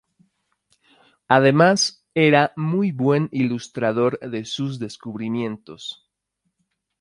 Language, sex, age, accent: Spanish, male, 30-39, Andino-Pacífico: Colombia, Perú, Ecuador, oeste de Bolivia y Venezuela andina